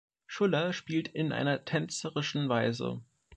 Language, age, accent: German, under 19, Deutschland Deutsch